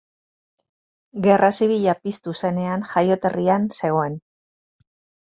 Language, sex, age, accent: Basque, female, 50-59, Mendebalekoa (Araba, Bizkaia, Gipuzkoako mendebaleko herri batzuk)